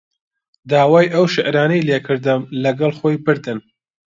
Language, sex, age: Central Kurdish, male, 19-29